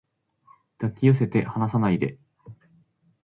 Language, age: Japanese, 19-29